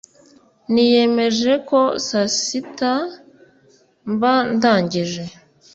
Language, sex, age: Kinyarwanda, female, 19-29